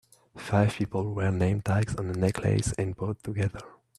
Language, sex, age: English, male, 19-29